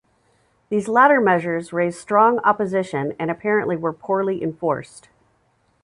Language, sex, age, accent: English, female, 50-59, United States English